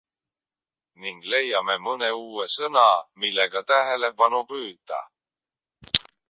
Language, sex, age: Estonian, male, 19-29